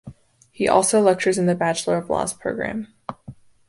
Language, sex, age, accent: English, female, under 19, United States English